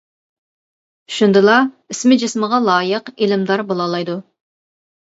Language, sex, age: Uyghur, female, 40-49